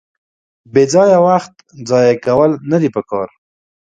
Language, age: Pashto, 19-29